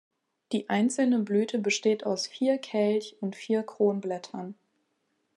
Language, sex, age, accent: German, female, 19-29, Deutschland Deutsch